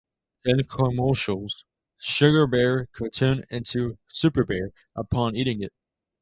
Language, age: English, under 19